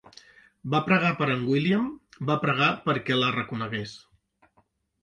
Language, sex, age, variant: Catalan, male, 40-49, Central